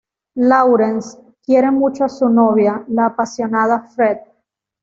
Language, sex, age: Spanish, female, 30-39